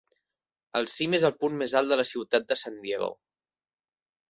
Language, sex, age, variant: Catalan, male, 19-29, Central